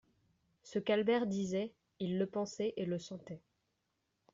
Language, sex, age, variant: French, female, 19-29, Français de métropole